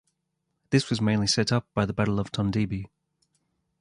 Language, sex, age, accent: English, male, 30-39, Australian English